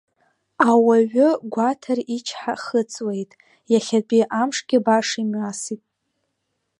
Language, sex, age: Abkhazian, female, under 19